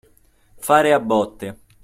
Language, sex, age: Italian, male, 19-29